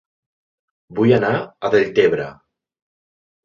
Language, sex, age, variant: Catalan, male, 40-49, Central